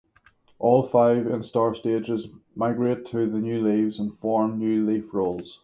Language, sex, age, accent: English, male, 30-39, Northern Irish